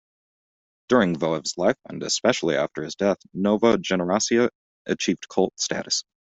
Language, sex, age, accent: English, male, 19-29, United States English